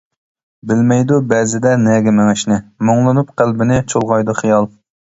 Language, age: Uyghur, 19-29